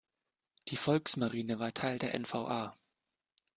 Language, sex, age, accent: German, male, 19-29, Deutschland Deutsch